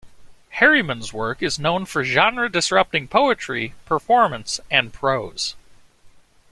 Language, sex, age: English, male, 19-29